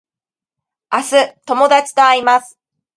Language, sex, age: Japanese, female, 40-49